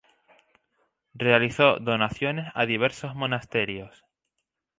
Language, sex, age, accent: Spanish, male, 19-29, España: Islas Canarias